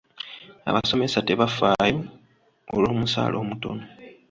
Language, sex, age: Ganda, male, 19-29